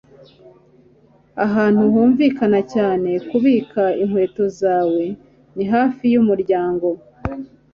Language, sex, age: Kinyarwanda, female, 50-59